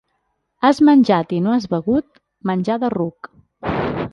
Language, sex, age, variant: Catalan, female, 40-49, Central